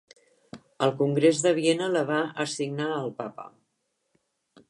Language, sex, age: Catalan, female, 60-69